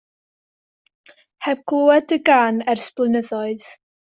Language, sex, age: Welsh, female, under 19